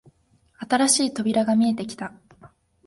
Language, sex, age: Japanese, female, 19-29